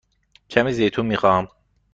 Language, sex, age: Persian, male, 19-29